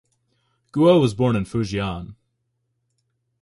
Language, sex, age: English, male, 19-29